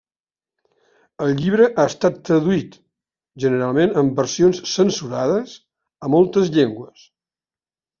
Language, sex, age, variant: Catalan, male, 70-79, Central